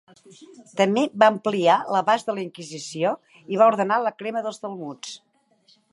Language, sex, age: Catalan, female, 60-69